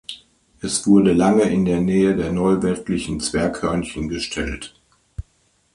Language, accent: German, Deutschland Deutsch